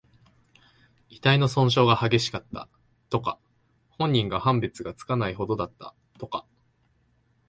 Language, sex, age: Japanese, male, 19-29